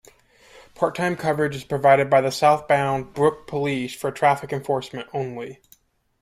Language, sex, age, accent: English, male, 30-39, United States English